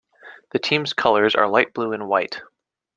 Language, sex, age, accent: English, male, 19-29, United States English